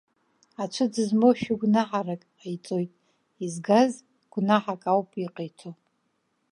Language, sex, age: Abkhazian, female, 50-59